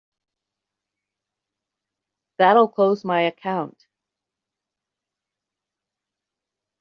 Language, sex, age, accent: English, female, 60-69, United States English